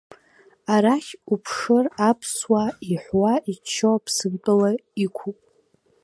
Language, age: Abkhazian, under 19